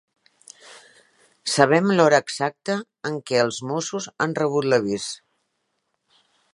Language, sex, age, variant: Catalan, female, 60-69, Central